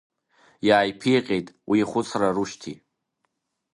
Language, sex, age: Abkhazian, male, under 19